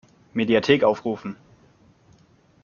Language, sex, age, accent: German, male, 30-39, Deutschland Deutsch